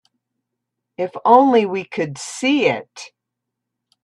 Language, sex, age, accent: English, female, 60-69, United States English